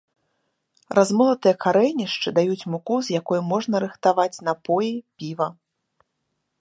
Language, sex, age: Belarusian, female, 30-39